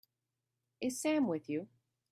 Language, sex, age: English, female, 40-49